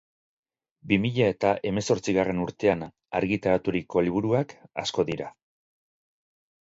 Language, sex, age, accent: Basque, male, 50-59, Mendebalekoa (Araba, Bizkaia, Gipuzkoako mendebaleko herri batzuk)